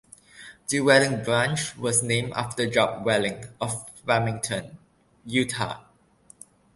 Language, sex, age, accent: English, male, 19-29, Malaysian English